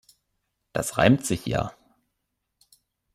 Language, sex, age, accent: German, male, 19-29, Deutschland Deutsch